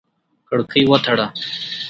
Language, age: Pashto, 19-29